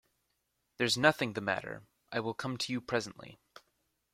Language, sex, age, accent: English, male, under 19, United States English